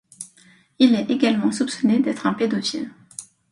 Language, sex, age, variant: French, female, 19-29, Français de métropole